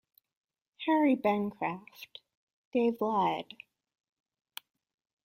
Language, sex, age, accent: English, female, 30-39, United States English